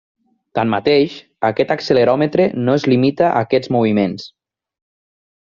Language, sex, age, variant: Catalan, male, 19-29, Nord-Occidental